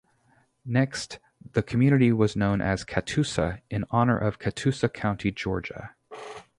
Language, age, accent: English, 30-39, United States English